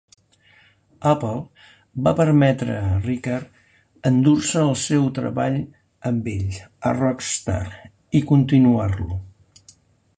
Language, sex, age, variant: Catalan, male, 60-69, Central